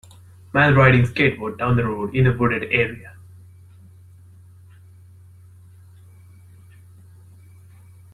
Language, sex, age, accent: English, male, 19-29, India and South Asia (India, Pakistan, Sri Lanka)